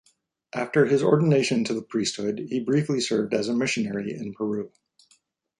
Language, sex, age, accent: English, male, 40-49, United States English